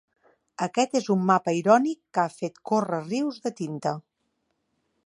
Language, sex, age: Catalan, female, 30-39